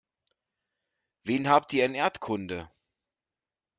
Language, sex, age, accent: German, male, 40-49, Deutschland Deutsch